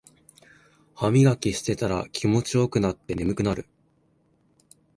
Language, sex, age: Japanese, female, 19-29